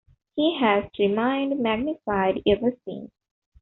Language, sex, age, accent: English, female, 19-29, India and South Asia (India, Pakistan, Sri Lanka)